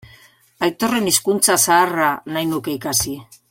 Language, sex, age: Basque, female, 60-69